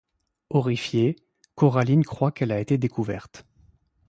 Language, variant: French, Français de métropole